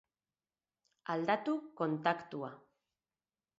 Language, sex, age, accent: Basque, female, 40-49, Mendebalekoa (Araba, Bizkaia, Gipuzkoako mendebaleko herri batzuk)